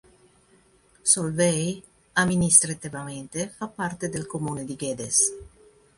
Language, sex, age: Italian, female, 50-59